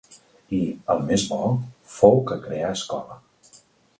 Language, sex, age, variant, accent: Catalan, male, 40-49, Central, tarragoní